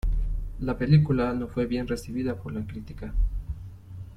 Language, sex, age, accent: Spanish, male, 19-29, América central